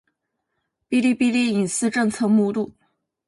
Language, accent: Chinese, 出生地：江苏省